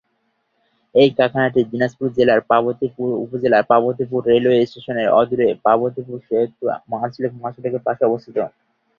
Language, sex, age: Bengali, male, 19-29